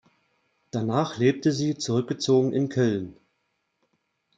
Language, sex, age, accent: German, male, 40-49, Deutschland Deutsch